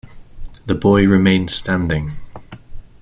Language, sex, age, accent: English, male, 19-29, England English